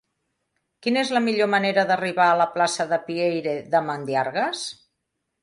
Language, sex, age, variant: Catalan, female, 50-59, Central